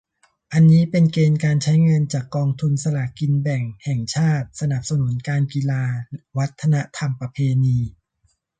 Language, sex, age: Thai, male, 40-49